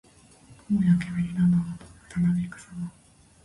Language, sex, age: Japanese, female, 19-29